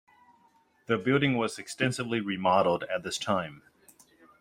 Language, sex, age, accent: English, male, 40-49, United States English